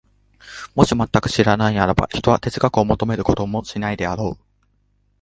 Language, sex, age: Japanese, male, 19-29